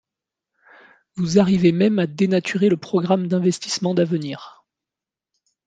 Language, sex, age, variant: French, male, 40-49, Français de métropole